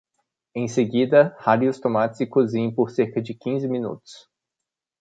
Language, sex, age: Portuguese, male, 19-29